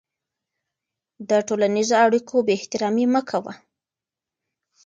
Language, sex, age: Pashto, female, 19-29